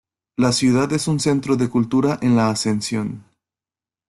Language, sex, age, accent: Spanish, male, 19-29, México